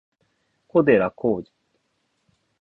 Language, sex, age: Japanese, male, 19-29